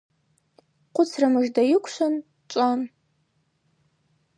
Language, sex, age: Abaza, female, 19-29